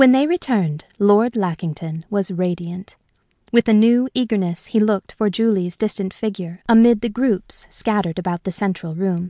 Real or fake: real